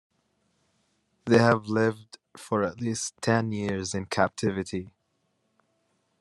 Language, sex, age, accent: English, male, 19-29, Canadian English